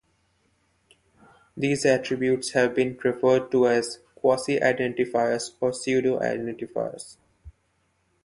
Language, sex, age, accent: English, male, 19-29, India and South Asia (India, Pakistan, Sri Lanka)